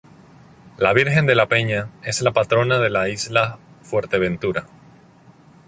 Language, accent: Spanish, Caribe: Cuba, Venezuela, Puerto Rico, República Dominicana, Panamá, Colombia caribeña, México caribeño, Costa del golfo de México